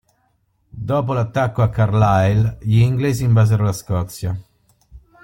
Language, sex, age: Italian, male, 40-49